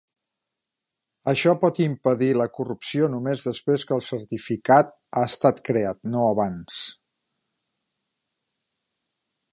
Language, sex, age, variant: Catalan, male, 50-59, Central